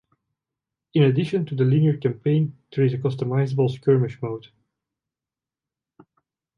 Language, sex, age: English, male, 19-29